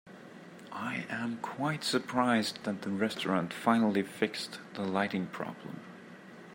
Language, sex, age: English, male, 30-39